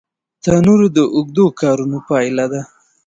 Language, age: Pashto, 30-39